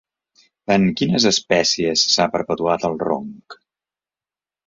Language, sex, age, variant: Catalan, male, 50-59, Central